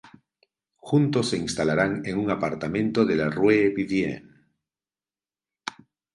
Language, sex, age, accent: Spanish, male, 50-59, Caribe: Cuba, Venezuela, Puerto Rico, República Dominicana, Panamá, Colombia caribeña, México caribeño, Costa del golfo de México